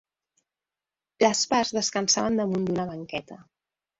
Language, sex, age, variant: Catalan, female, 50-59, Central